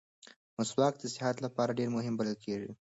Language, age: Pashto, under 19